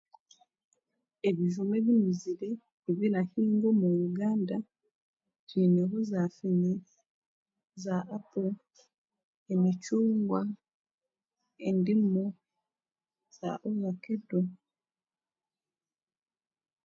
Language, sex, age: Chiga, female, 19-29